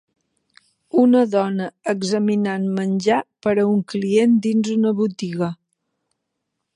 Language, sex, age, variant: Catalan, female, 50-59, Central